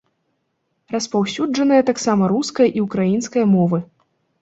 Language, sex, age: Belarusian, female, 19-29